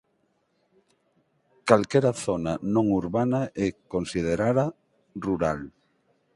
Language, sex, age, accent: Galician, male, 50-59, Normativo (estándar)